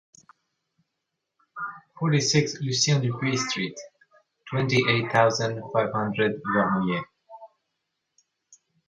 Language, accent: English, Canadian English